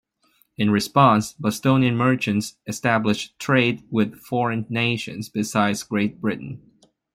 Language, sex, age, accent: English, male, 19-29, United States English